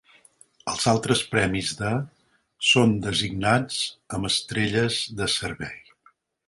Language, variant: Catalan, Central